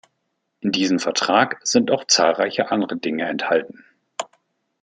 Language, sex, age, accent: German, male, 50-59, Deutschland Deutsch